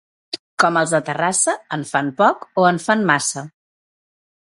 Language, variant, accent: Catalan, Central, central